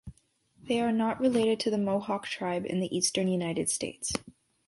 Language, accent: English, United States English